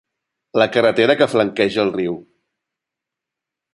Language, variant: Catalan, Central